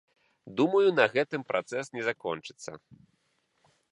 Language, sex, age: Belarusian, male, 30-39